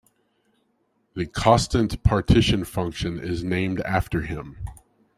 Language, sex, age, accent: English, male, 30-39, United States English